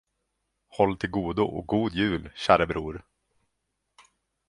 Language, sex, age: Swedish, male, 30-39